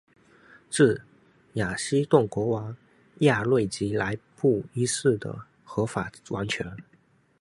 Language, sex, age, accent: Chinese, male, 19-29, 出生地：福建省